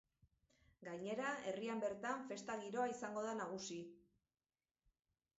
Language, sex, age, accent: Basque, female, 40-49, Mendebalekoa (Araba, Bizkaia, Gipuzkoako mendebaleko herri batzuk)